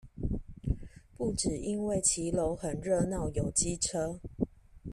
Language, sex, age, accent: Chinese, female, 40-49, 出生地：臺南市